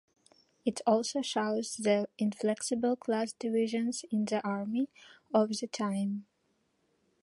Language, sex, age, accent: English, female, 19-29, United States English